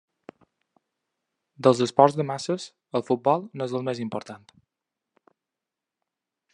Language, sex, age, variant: Catalan, male, 19-29, Balear